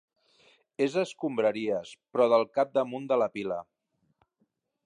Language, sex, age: Catalan, male, 50-59